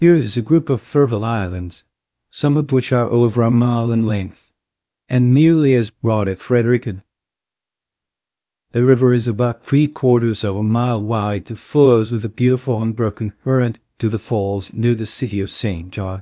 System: TTS, VITS